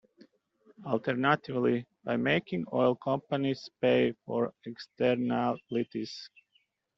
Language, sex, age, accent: English, male, 40-49, Australian English